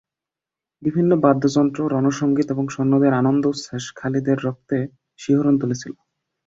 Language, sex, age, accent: Bengali, male, 19-29, শুদ্ধ